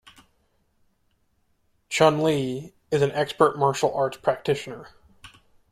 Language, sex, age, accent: English, male, 30-39, United States English